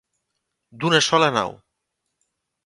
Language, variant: Catalan, Nord-Occidental